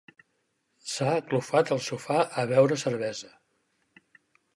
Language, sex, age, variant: Catalan, male, 60-69, Central